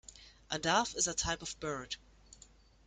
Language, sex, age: English, female, 19-29